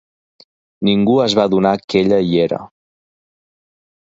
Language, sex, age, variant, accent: Catalan, male, 30-39, Central, central